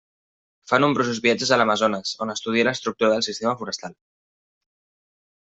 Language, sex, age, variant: Catalan, male, 19-29, Central